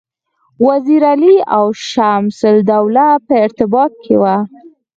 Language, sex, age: Pashto, female, 19-29